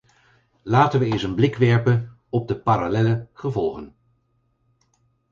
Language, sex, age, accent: Dutch, male, 50-59, Nederlands Nederlands